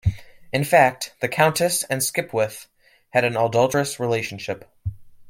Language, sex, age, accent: English, male, under 19, United States English